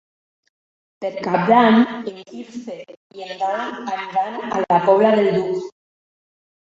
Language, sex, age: Catalan, female, 60-69